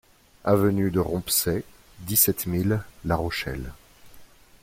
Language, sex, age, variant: French, male, 40-49, Français de métropole